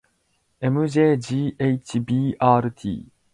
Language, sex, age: Japanese, male, 19-29